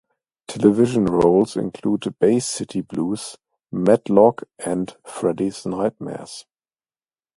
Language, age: English, 30-39